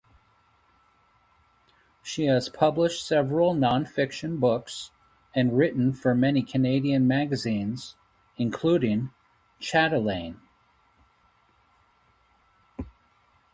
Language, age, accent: English, 40-49, United States English